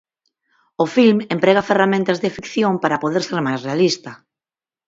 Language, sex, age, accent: Galician, female, 30-39, Normativo (estándar)